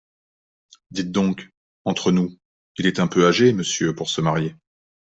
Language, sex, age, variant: French, male, 40-49, Français de métropole